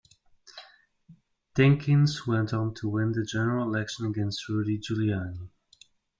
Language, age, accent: English, 30-39, Irish English